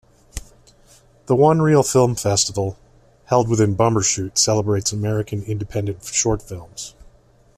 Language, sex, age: English, male, 30-39